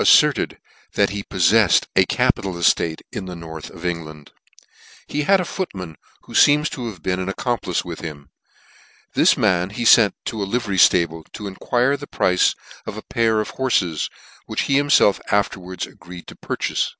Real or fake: real